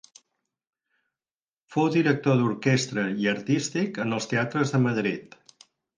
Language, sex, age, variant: Catalan, male, 60-69, Central